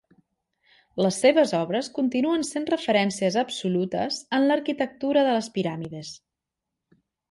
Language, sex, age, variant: Catalan, female, 30-39, Central